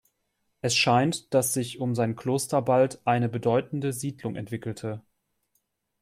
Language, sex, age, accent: German, male, 30-39, Deutschland Deutsch